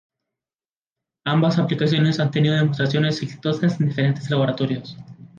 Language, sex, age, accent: Spanish, male, 19-29, América central